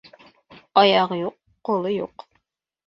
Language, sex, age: Bashkir, female, 40-49